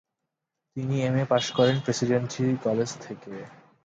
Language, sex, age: Bengali, male, 19-29